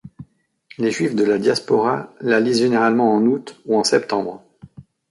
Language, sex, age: French, male, 40-49